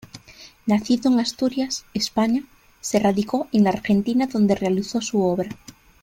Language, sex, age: Spanish, female, 19-29